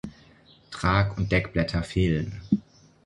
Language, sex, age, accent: German, male, 19-29, Deutschland Deutsch